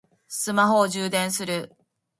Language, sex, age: Japanese, female, 40-49